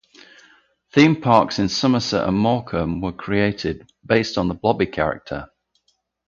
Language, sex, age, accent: English, male, 50-59, England English